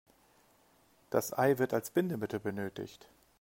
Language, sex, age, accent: German, male, 50-59, Deutschland Deutsch